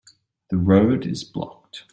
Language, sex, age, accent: English, male, 30-39, Australian English